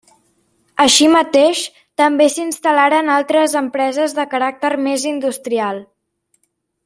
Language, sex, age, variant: Catalan, female, under 19, Central